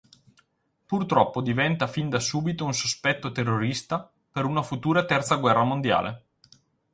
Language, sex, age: Italian, male, 30-39